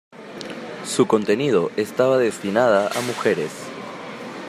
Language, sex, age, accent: Spanish, male, 19-29, Andino-Pacífico: Colombia, Perú, Ecuador, oeste de Bolivia y Venezuela andina